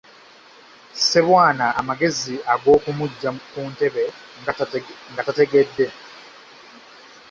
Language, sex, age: Ganda, male, 19-29